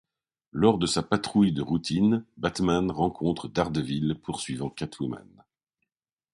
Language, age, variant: French, 50-59, Français de métropole